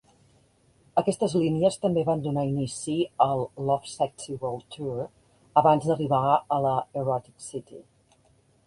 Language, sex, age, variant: Catalan, female, 50-59, Central